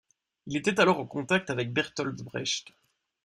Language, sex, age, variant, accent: French, male, 19-29, Français d'Europe, Français de Belgique